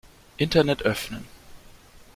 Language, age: German, 19-29